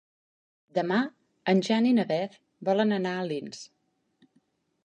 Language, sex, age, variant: Catalan, female, 40-49, Central